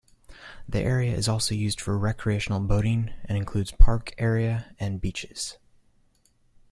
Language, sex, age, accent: English, male, 19-29, United States English